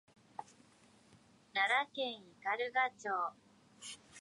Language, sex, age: Japanese, male, 19-29